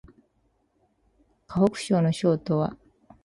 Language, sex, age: Japanese, female, 30-39